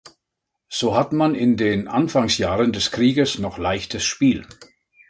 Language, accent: German, Deutschland Deutsch